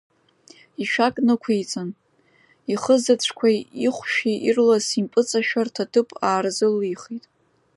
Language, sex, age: Abkhazian, female, under 19